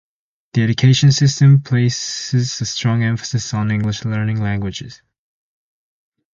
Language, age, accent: English, under 19, United States English